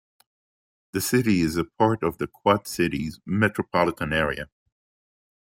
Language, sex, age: English, male, 60-69